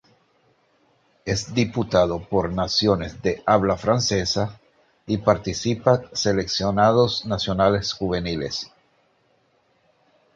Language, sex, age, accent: Spanish, male, 40-49, Caribe: Cuba, Venezuela, Puerto Rico, República Dominicana, Panamá, Colombia caribeña, México caribeño, Costa del golfo de México